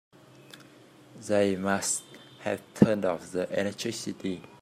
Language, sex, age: English, male, 19-29